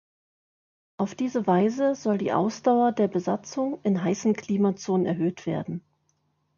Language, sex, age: German, female, 30-39